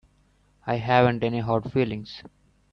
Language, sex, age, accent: English, male, 19-29, England English